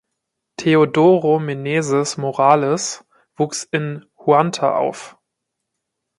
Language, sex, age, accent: German, male, 19-29, Deutschland Deutsch